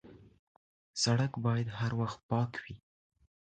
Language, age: Pashto, under 19